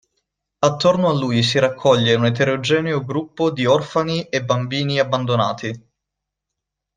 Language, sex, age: Italian, male, 19-29